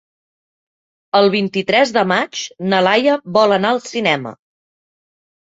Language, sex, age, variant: Catalan, female, 40-49, Central